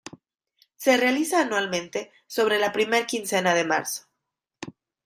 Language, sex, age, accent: Spanish, female, 30-39, México